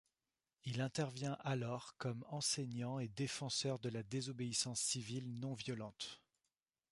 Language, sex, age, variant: French, male, 30-39, Français de métropole